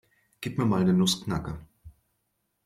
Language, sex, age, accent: German, male, 50-59, Deutschland Deutsch